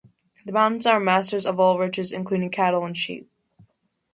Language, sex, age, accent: English, female, under 19, United States English